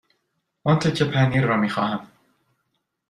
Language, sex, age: Persian, male, 30-39